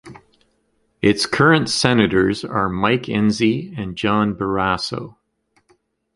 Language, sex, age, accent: English, male, 60-69, Canadian English